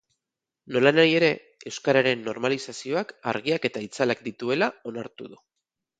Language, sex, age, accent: Basque, male, 40-49, Mendebalekoa (Araba, Bizkaia, Gipuzkoako mendebaleko herri batzuk)